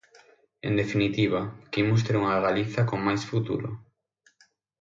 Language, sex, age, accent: Galician, male, 19-29, Central (gheada); Oriental (común en zona oriental); Normativo (estándar)